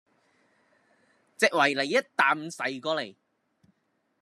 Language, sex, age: Cantonese, female, 19-29